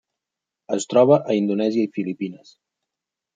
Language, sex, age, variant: Catalan, male, 30-39, Central